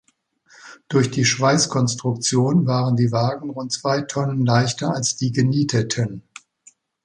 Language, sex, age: German, male, 60-69